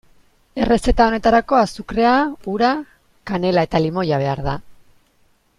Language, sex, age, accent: Basque, female, 19-29, Mendebalekoa (Araba, Bizkaia, Gipuzkoako mendebaleko herri batzuk)